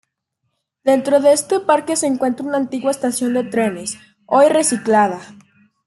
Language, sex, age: Spanish, female, 40-49